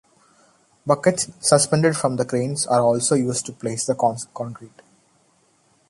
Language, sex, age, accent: English, male, 19-29, India and South Asia (India, Pakistan, Sri Lanka)